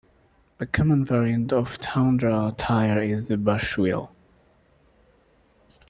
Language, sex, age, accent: English, male, 19-29, United States English